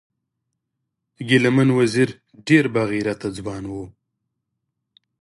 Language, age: Pashto, 30-39